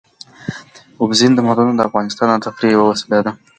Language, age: Pashto, under 19